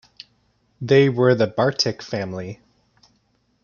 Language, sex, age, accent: English, male, 19-29, Canadian English